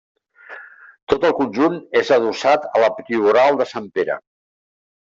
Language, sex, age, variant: Catalan, male, 70-79, Central